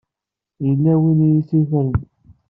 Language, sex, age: Kabyle, male, 19-29